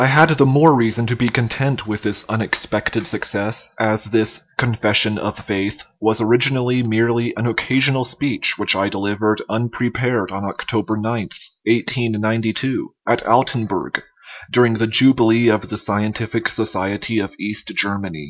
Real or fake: real